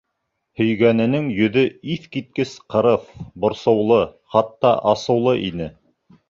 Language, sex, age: Bashkir, male, 30-39